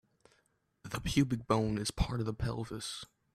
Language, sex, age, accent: English, male, under 19, United States English